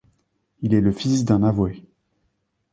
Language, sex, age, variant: French, male, 19-29, Français de métropole